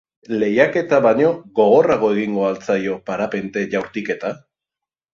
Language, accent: Basque, Erdialdekoa edo Nafarra (Gipuzkoa, Nafarroa)